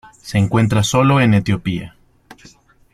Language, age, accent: Spanish, 30-39, México